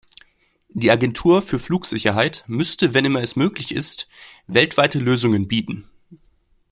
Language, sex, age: German, male, 19-29